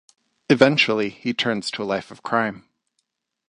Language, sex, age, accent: English, male, 30-39, United States English